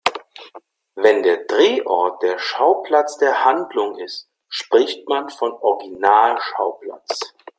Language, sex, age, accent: German, male, 30-39, Deutschland Deutsch